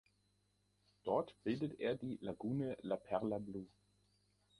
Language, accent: German, Deutschland Deutsch